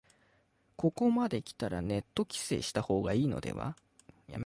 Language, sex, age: Japanese, male, 19-29